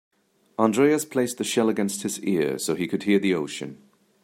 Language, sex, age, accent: English, male, 30-39, England English